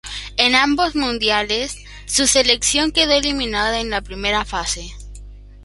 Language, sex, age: Spanish, male, under 19